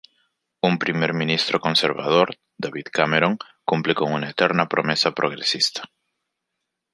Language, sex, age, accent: Spanish, male, 19-29, Andino-Pacífico: Colombia, Perú, Ecuador, oeste de Bolivia y Venezuela andina